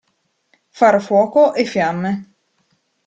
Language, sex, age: Italian, female, 19-29